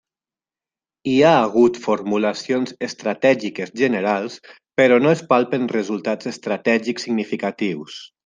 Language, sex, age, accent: Catalan, male, 19-29, valencià